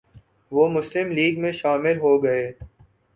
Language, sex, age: Urdu, male, 19-29